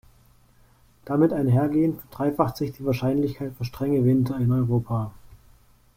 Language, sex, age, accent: German, male, 19-29, Deutschland Deutsch